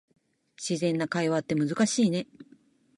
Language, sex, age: Japanese, female, 40-49